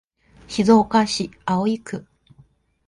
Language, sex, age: Japanese, female, 19-29